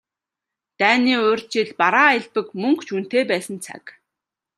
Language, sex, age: Mongolian, female, 30-39